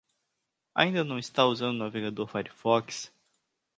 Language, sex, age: Portuguese, male, 19-29